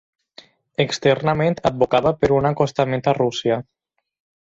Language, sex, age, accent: Catalan, male, under 19, valencià